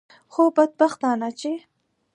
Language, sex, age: Pashto, female, 19-29